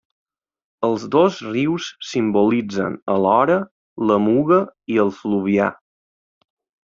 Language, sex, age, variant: Catalan, male, 30-39, Balear